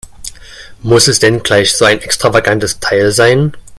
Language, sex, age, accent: German, male, 19-29, Deutschland Deutsch